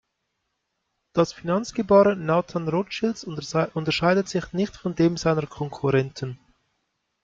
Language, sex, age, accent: German, male, 30-39, Schweizerdeutsch